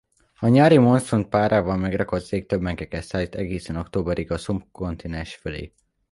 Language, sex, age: Hungarian, male, under 19